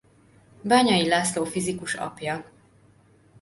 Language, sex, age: Hungarian, female, 19-29